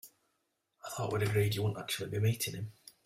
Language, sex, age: English, male, 30-39